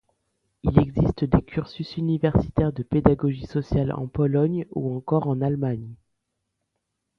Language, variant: French, Français de métropole